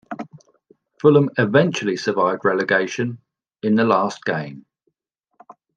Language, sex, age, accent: English, male, 40-49, England English